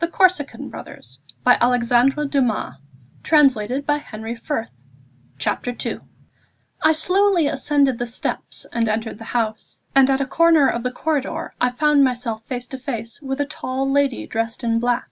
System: none